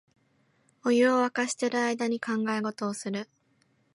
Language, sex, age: Japanese, female, 19-29